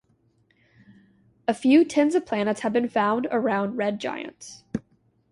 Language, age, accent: English, 19-29, United States English